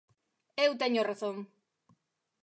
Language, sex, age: Galician, female, 30-39